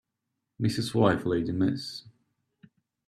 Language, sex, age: English, male, 19-29